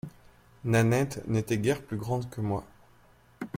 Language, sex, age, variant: French, male, 19-29, Français de métropole